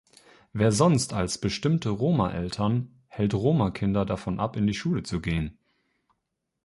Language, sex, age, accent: German, male, 19-29, Deutschland Deutsch